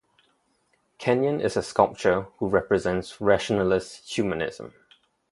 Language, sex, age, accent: English, male, 19-29, Singaporean English